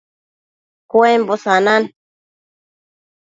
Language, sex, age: Matsés, female, under 19